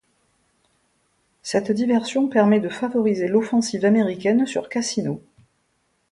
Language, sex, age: French, female, 50-59